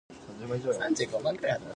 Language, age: Japanese, 19-29